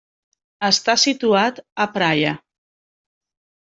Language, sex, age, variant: Catalan, female, 40-49, Central